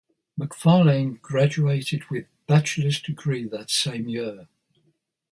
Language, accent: English, England English